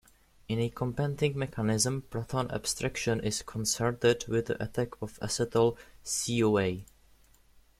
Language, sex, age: English, male, under 19